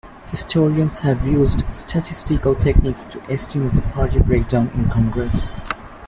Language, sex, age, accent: English, male, under 19, United States English